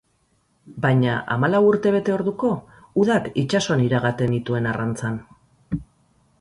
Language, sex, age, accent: Basque, female, 40-49, Erdialdekoa edo Nafarra (Gipuzkoa, Nafarroa)